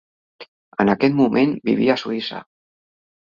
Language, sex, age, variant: Catalan, male, 40-49, Central